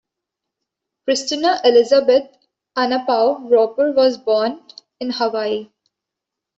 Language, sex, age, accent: English, female, 19-29, India and South Asia (India, Pakistan, Sri Lanka)